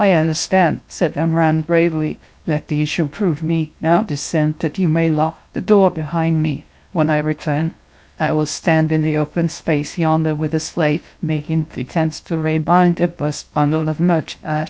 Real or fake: fake